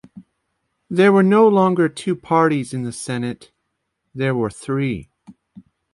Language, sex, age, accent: English, male, 50-59, United States English